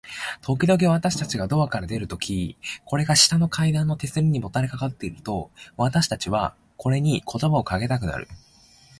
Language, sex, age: Japanese, male, 19-29